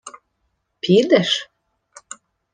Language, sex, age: Ukrainian, female, 30-39